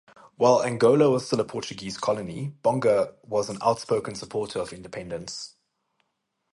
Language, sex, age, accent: English, male, 30-39, Southern African (South Africa, Zimbabwe, Namibia)